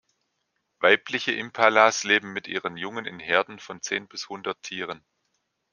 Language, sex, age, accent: German, male, 40-49, Deutschland Deutsch